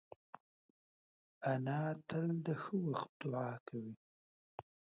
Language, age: Pashto, 19-29